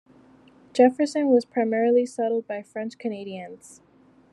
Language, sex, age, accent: English, female, 19-29, United States English